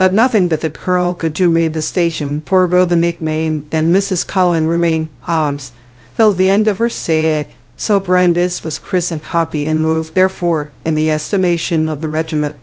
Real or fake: fake